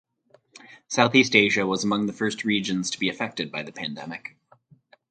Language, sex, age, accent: English, male, 30-39, United States English